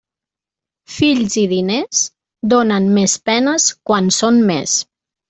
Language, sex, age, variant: Catalan, female, 40-49, Central